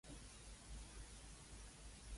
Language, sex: Cantonese, female